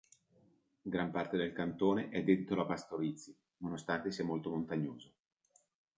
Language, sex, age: Italian, male, 40-49